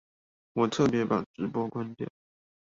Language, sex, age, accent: Chinese, male, under 19, 出生地：新北市